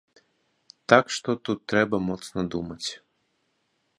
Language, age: Belarusian, 19-29